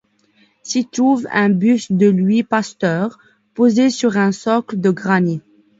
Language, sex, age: French, female, under 19